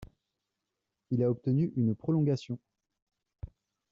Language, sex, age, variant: French, male, 30-39, Français de métropole